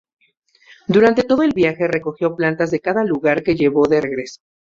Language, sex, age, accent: Spanish, male, 19-29, México